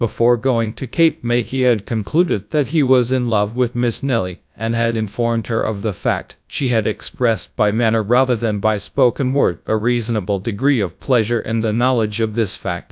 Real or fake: fake